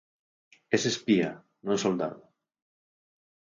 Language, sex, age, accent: Galician, male, 40-49, Central (gheada); Normativo (estándar)